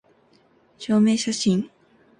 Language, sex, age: Japanese, female, 19-29